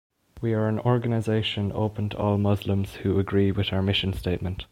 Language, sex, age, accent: English, male, under 19, Irish English